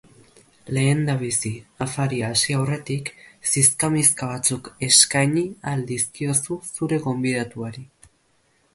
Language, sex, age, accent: Basque, male, under 19, Erdialdekoa edo Nafarra (Gipuzkoa, Nafarroa)